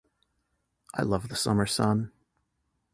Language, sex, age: English, male, 40-49